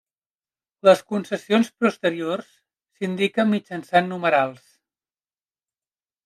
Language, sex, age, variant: Catalan, male, 30-39, Central